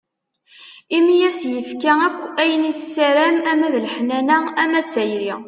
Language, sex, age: Kabyle, female, 19-29